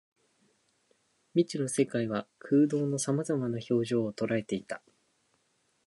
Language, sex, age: Japanese, male, under 19